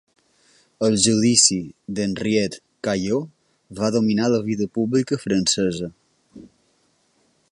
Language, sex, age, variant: Catalan, male, 19-29, Balear